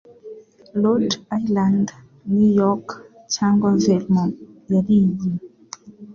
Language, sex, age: Kinyarwanda, female, under 19